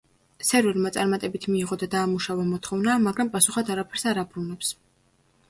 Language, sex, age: Georgian, female, under 19